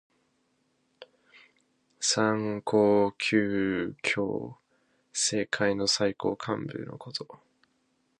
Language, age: Japanese, 19-29